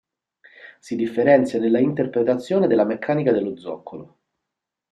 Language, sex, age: Italian, male, 30-39